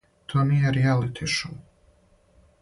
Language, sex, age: Serbian, male, 19-29